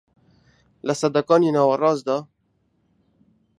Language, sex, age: Central Kurdish, male, 19-29